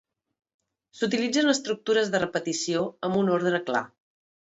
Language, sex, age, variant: Catalan, female, 40-49, Central